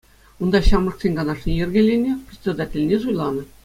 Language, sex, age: Chuvash, male, 40-49